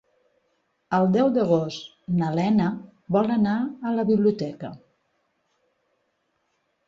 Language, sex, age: Catalan, female, 50-59